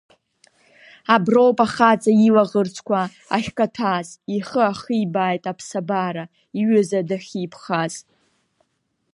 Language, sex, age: Abkhazian, female, under 19